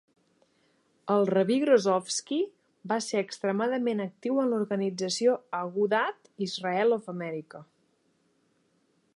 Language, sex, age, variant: Catalan, female, 30-39, Central